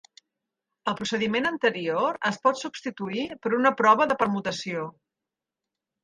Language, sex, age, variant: Catalan, female, 50-59, Central